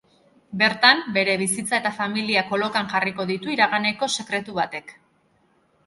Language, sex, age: Basque, female, 30-39